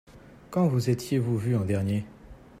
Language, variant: French, Français de métropole